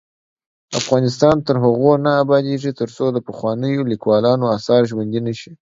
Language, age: Pashto, under 19